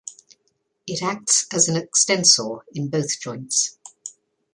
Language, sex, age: English, female, 60-69